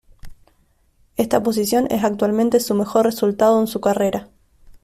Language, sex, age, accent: Spanish, female, 19-29, Rioplatense: Argentina, Uruguay, este de Bolivia, Paraguay